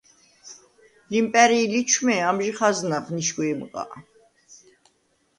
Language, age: Svan, 40-49